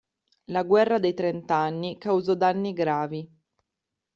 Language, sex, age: Italian, female, 30-39